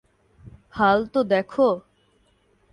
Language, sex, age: Bengali, female, 19-29